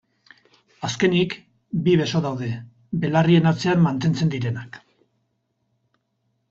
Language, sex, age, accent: Basque, male, 50-59, Erdialdekoa edo Nafarra (Gipuzkoa, Nafarroa)